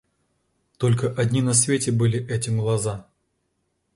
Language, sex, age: Russian, male, 40-49